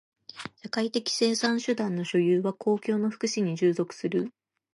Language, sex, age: Japanese, female, 30-39